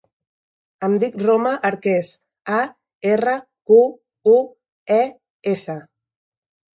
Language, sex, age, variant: Catalan, female, 40-49, Central